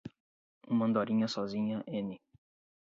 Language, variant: Portuguese, Portuguese (Brasil)